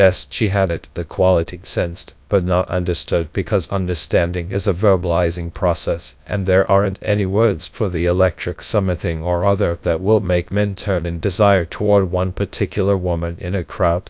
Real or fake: fake